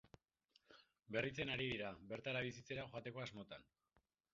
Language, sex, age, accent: Basque, female, 30-39, Mendebalekoa (Araba, Bizkaia, Gipuzkoako mendebaleko herri batzuk)